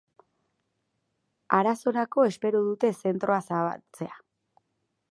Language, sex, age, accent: Basque, female, 30-39, Erdialdekoa edo Nafarra (Gipuzkoa, Nafarroa)